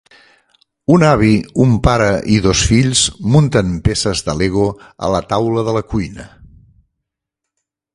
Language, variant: Catalan, Nord-Occidental